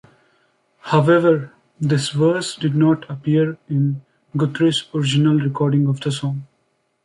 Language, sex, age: English, male, 19-29